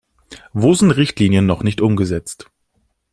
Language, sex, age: German, male, 19-29